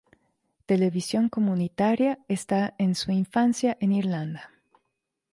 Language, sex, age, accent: Spanish, female, 40-49, México; Andino-Pacífico: Colombia, Perú, Ecuador, oeste de Bolivia y Venezuela andina